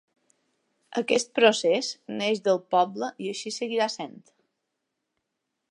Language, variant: Catalan, Balear